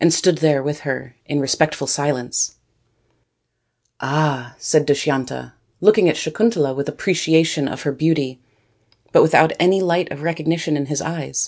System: none